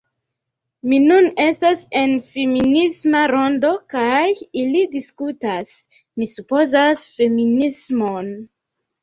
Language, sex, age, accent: Esperanto, female, 19-29, Internacia